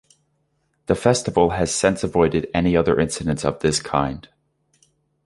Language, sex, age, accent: English, male, 19-29, United States English